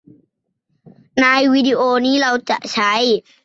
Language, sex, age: Thai, male, 30-39